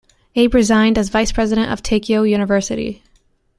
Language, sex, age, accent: English, female, 19-29, United States English